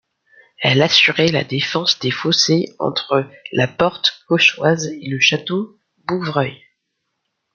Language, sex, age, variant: French, male, under 19, Français de métropole